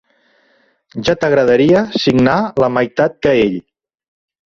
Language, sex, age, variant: Catalan, male, 40-49, Central